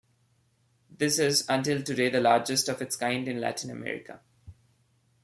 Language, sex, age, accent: English, male, 19-29, India and South Asia (India, Pakistan, Sri Lanka)